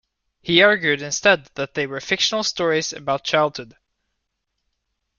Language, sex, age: English, male, 19-29